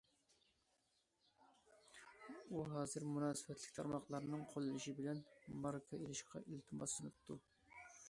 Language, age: Uyghur, 19-29